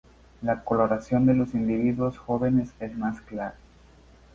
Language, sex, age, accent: Spanish, male, 19-29, México